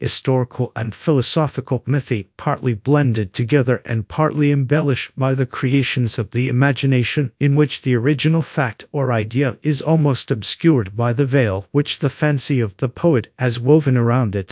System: TTS, GradTTS